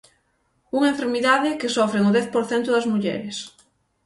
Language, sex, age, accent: Galician, female, 19-29, Oriental (común en zona oriental); Normativo (estándar)